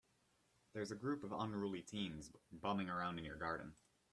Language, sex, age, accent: English, male, 19-29, United States English